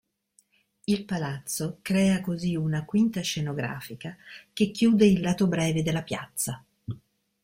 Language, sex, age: Italian, female, 50-59